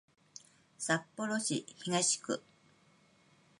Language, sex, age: Japanese, female, 50-59